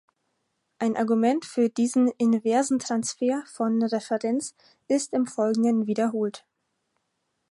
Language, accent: German, Deutschland Deutsch